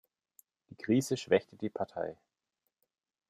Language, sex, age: German, male, 40-49